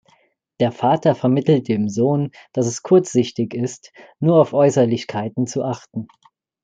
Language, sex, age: German, male, 19-29